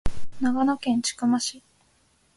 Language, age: Japanese, 19-29